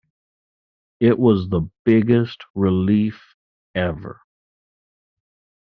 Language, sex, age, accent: English, male, 40-49, United States English